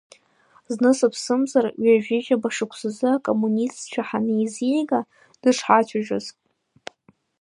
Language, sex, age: Abkhazian, female, under 19